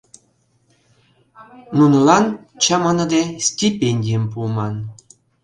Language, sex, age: Mari, male, 50-59